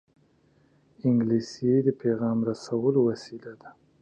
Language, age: Pashto, 30-39